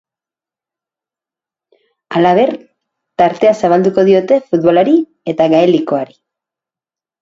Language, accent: Basque, Mendebalekoa (Araba, Bizkaia, Gipuzkoako mendebaleko herri batzuk)